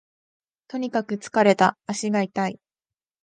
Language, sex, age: Japanese, female, 19-29